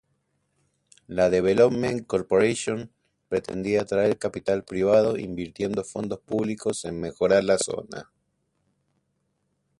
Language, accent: Spanish, Rioplatense: Argentina, Uruguay, este de Bolivia, Paraguay